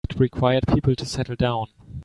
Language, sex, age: English, male, 19-29